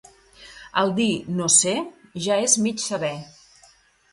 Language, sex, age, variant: Catalan, female, 40-49, Central